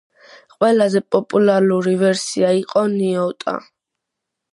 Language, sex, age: Georgian, female, 19-29